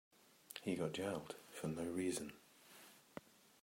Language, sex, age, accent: English, male, 50-59, England English